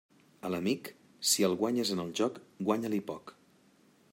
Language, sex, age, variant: Catalan, male, 40-49, Central